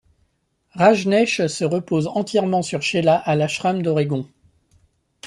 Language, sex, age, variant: French, male, 30-39, Français de métropole